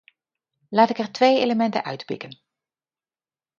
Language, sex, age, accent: Dutch, female, 50-59, Nederlands Nederlands